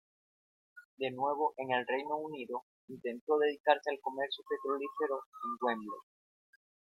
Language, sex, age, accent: Spanish, male, 19-29, Caribe: Cuba, Venezuela, Puerto Rico, República Dominicana, Panamá, Colombia caribeña, México caribeño, Costa del golfo de México